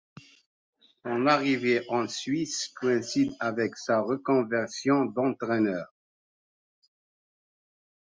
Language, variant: French, Français du nord de l'Afrique